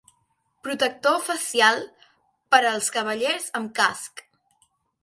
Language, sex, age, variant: Catalan, female, under 19, Central